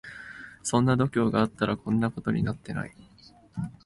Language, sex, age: Japanese, male, 19-29